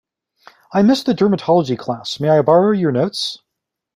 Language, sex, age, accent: English, male, 40-49, United States English